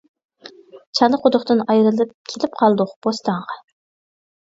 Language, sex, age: Uyghur, female, 30-39